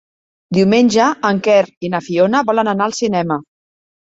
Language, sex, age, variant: Catalan, female, 40-49, Central